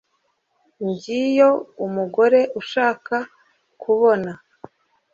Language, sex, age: Kinyarwanda, female, 30-39